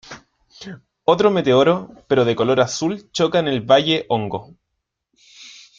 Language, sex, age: Spanish, male, 19-29